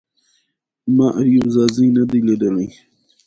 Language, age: Pashto, 19-29